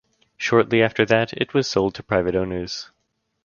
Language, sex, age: English, male, under 19